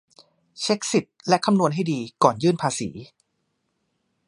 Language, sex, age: Thai, male, 30-39